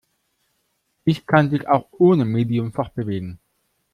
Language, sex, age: German, male, 19-29